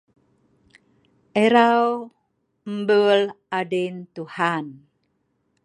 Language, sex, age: Sa'ban, female, 50-59